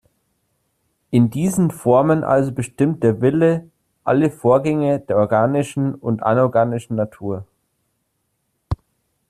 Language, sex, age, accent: German, male, 30-39, Deutschland Deutsch